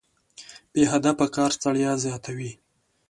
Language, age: Pashto, 19-29